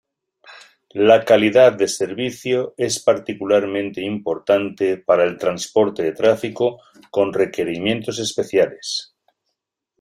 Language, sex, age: Spanish, male, 50-59